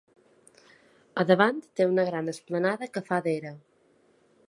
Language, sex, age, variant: Catalan, female, 30-39, Balear